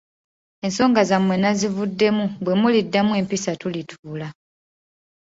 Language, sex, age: Ganda, female, 19-29